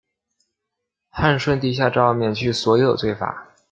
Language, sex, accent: Chinese, male, 出生地：湖北省